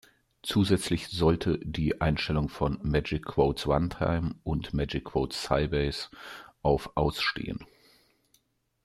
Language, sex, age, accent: German, male, 30-39, Deutschland Deutsch